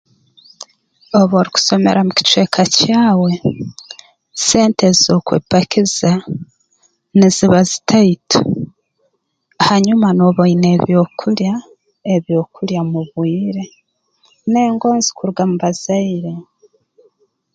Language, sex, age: Tooro, female, 40-49